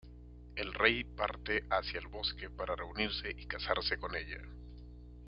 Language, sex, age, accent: Spanish, male, 30-39, Andino-Pacífico: Colombia, Perú, Ecuador, oeste de Bolivia y Venezuela andina